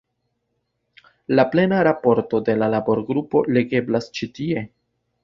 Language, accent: Esperanto, Internacia